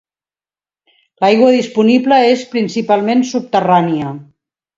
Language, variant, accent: Catalan, Central, central